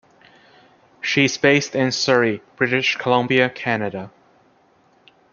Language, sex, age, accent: English, male, 30-39, United States English